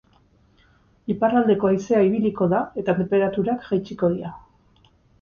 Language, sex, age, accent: Basque, female, 50-59, Erdialdekoa edo Nafarra (Gipuzkoa, Nafarroa)